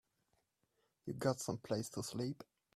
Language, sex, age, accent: English, male, 19-29, England English